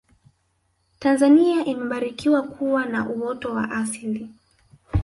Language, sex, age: Swahili, female, 19-29